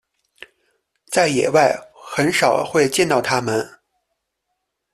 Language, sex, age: Chinese, male, 30-39